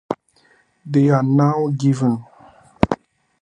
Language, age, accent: English, 30-39, England English